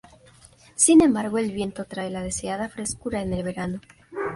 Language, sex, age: Spanish, female, under 19